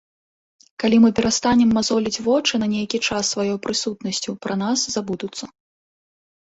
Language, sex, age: Belarusian, female, 19-29